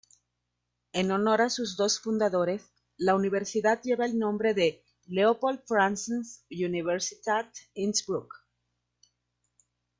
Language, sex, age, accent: Spanish, female, 40-49, México